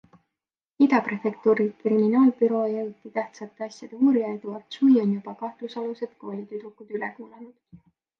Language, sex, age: Estonian, female, 19-29